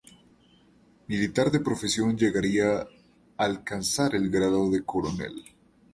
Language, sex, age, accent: Spanish, male, 19-29, Andino-Pacífico: Colombia, Perú, Ecuador, oeste de Bolivia y Venezuela andina